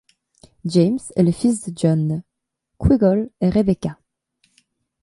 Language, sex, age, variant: French, female, 19-29, Français de métropole